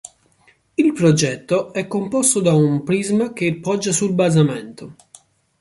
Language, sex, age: Italian, male, 19-29